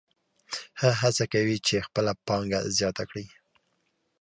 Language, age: Pashto, 19-29